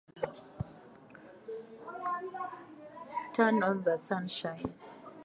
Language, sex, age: English, female, 19-29